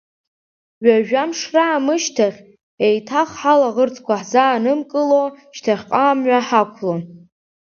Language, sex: Abkhazian, female